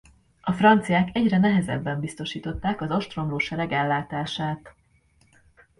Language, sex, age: Hungarian, female, 40-49